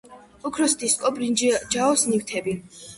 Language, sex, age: Georgian, female, under 19